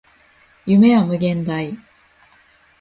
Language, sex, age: Japanese, female, 19-29